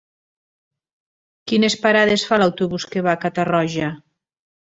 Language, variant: Catalan, Nord-Occidental